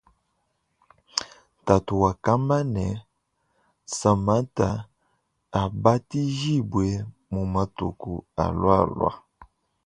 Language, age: Luba-Lulua, 19-29